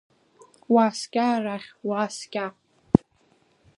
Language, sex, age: Abkhazian, female, under 19